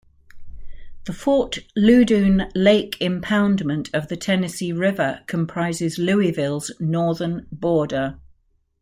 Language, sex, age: English, female, 60-69